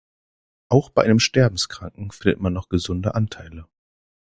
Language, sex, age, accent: German, male, 19-29, Deutschland Deutsch